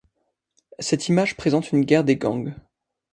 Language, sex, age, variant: French, male, 19-29, Français de métropole